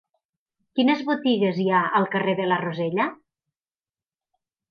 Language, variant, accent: Catalan, Nord-Occidental, Tortosí